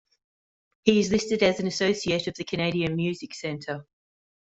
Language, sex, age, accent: English, female, 50-59, Australian English